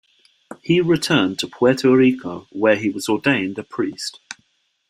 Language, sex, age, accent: English, male, 30-39, England English